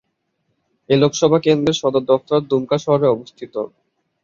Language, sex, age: Bengali, male, 19-29